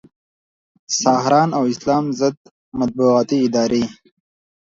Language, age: Pashto, 19-29